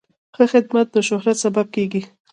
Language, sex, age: Pashto, female, 19-29